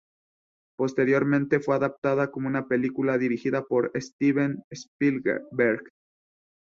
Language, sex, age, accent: Spanish, male, 19-29, México